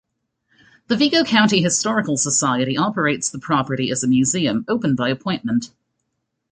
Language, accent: English, Canadian English